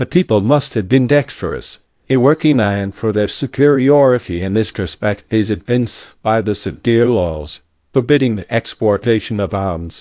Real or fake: fake